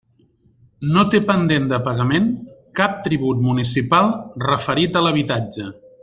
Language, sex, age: Catalan, male, 50-59